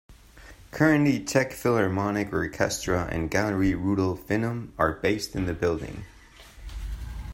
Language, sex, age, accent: English, male, 19-29, United States English